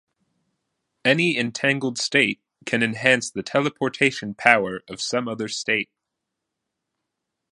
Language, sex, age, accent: English, male, 30-39, United States English